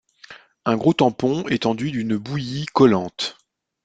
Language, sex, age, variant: French, male, 40-49, Français de métropole